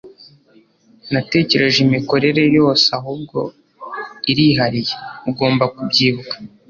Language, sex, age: Kinyarwanda, male, under 19